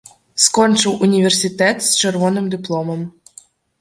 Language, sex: Belarusian, male